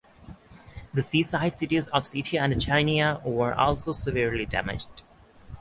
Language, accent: English, United States English; Australian English